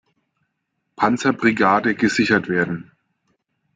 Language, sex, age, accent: German, male, 40-49, Deutschland Deutsch